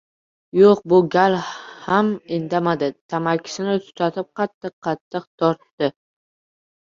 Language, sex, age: Uzbek, male, under 19